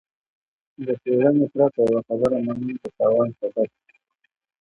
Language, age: Pashto, 30-39